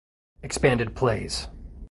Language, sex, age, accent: English, male, 19-29, United States English